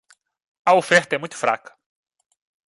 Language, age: Portuguese, 19-29